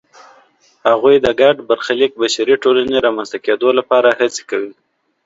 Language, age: Pashto, 30-39